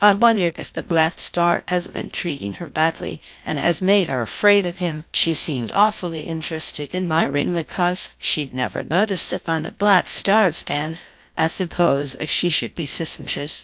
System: TTS, GlowTTS